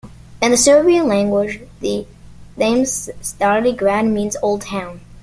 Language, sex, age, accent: English, male, under 19, Canadian English